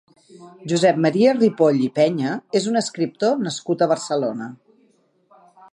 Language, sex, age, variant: Catalan, female, 50-59, Central